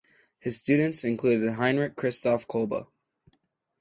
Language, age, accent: English, under 19, United States English